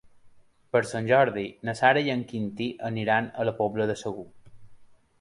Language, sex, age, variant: Catalan, male, 30-39, Balear